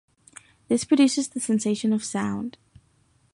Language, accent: English, United States English